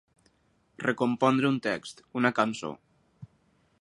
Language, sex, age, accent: Catalan, male, 19-29, valencià